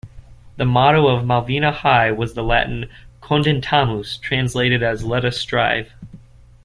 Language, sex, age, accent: English, male, 19-29, United States English